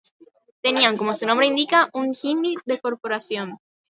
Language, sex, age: Spanish, female, 19-29